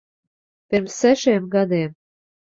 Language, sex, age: Latvian, female, 40-49